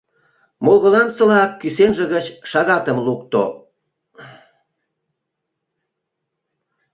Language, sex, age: Mari, male, 40-49